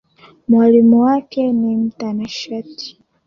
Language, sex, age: Swahili, female, 19-29